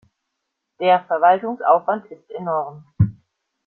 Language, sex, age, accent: German, female, 40-49, Deutschland Deutsch